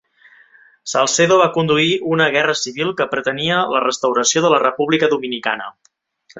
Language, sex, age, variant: Catalan, male, 30-39, Central